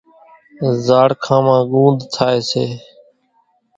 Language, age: Kachi Koli, 19-29